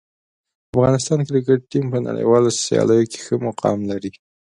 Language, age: Pashto, 19-29